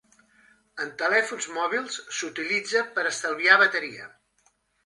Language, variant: Catalan, Central